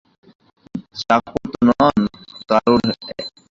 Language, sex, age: Bengali, male, 19-29